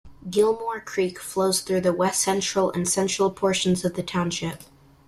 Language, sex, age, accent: English, male, under 19, United States English